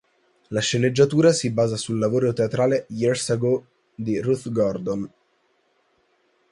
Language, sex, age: Italian, male, under 19